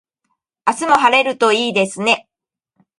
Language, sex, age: Japanese, female, 40-49